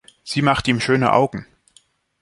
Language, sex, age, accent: German, male, 19-29, Schweizerdeutsch